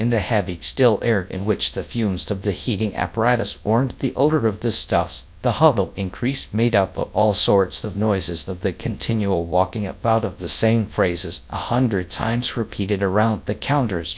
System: TTS, GradTTS